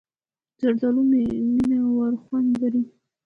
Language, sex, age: Pashto, female, 19-29